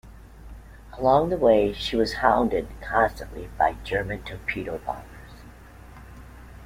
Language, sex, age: English, female, 50-59